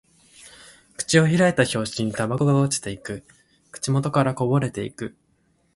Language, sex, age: Japanese, male, 19-29